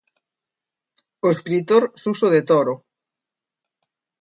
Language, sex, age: Galician, female, 60-69